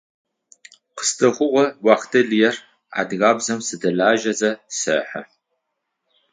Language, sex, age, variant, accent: Adyghe, male, 40-49, Адыгабзэ (Кирил, пстэумэ зэдыряе), Бжъэдыгъу (Bjeduğ)